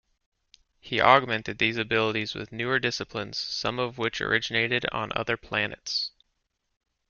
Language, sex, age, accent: English, male, 40-49, United States English